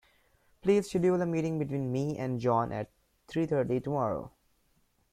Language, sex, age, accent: English, male, 19-29, India and South Asia (India, Pakistan, Sri Lanka)